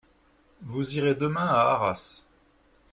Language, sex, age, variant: French, male, 30-39, Français de métropole